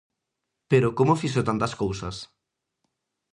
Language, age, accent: Galician, 19-29, Atlántico (seseo e gheada)